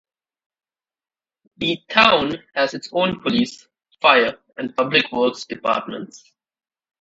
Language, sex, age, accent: English, male, under 19, India and South Asia (India, Pakistan, Sri Lanka)